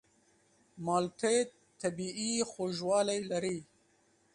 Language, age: Pashto, 19-29